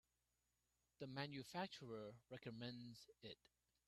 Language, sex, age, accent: English, male, 40-49, Hong Kong English